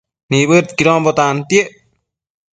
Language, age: Matsés, under 19